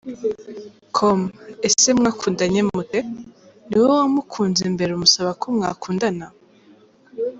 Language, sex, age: Kinyarwanda, female, under 19